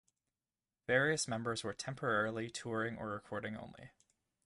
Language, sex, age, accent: English, male, 19-29, Canadian English